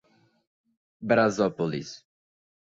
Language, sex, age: Portuguese, male, 19-29